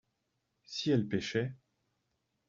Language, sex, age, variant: French, male, 40-49, Français de métropole